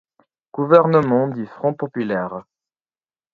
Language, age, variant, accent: French, 19-29, Français d'Europe, Français du Royaume-Uni